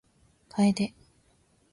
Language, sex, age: Japanese, female, 19-29